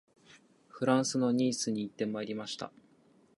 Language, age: Japanese, 19-29